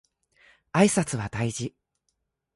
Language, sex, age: Japanese, male, under 19